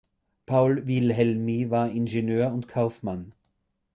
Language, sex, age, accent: German, male, 40-49, Österreichisches Deutsch